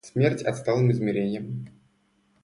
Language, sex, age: Russian, male, 19-29